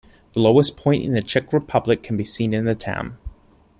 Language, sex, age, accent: English, male, 19-29, Australian English